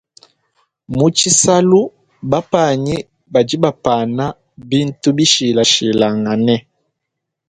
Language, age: Luba-Lulua, 19-29